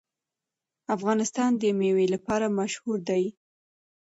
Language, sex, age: Pashto, female, 19-29